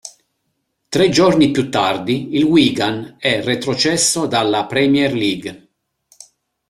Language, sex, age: Italian, male, 50-59